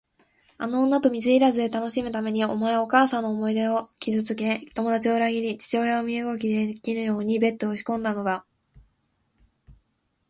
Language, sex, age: Japanese, female, 19-29